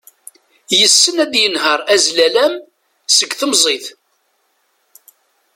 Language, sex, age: Kabyle, female, 60-69